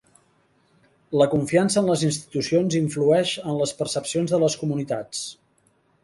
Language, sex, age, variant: Catalan, male, 50-59, Central